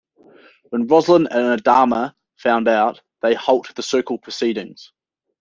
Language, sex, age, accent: English, male, 19-29, New Zealand English